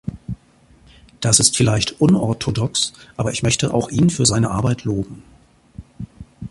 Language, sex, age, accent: German, male, 40-49, Deutschland Deutsch